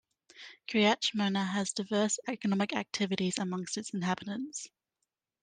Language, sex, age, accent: English, female, 19-29, Australian English